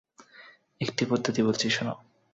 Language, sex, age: Bengali, male, 19-29